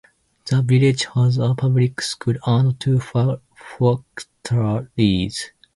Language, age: English, 19-29